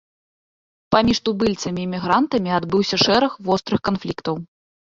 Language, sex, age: Belarusian, female, 30-39